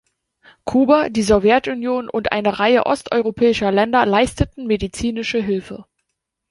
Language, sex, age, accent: German, female, 30-39, Deutschland Deutsch